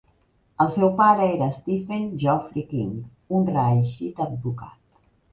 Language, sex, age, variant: Catalan, female, 50-59, Central